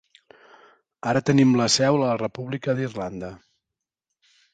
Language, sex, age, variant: Catalan, male, 40-49, Central